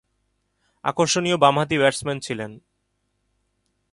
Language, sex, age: Bengali, male, 19-29